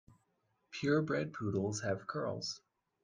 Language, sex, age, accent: English, male, 30-39, United States English